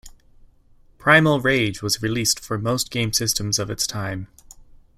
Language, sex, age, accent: English, male, 30-39, Canadian English